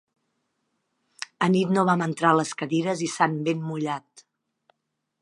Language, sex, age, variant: Catalan, female, 40-49, Central